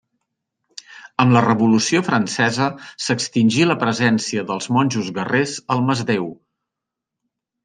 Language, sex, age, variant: Catalan, male, 50-59, Central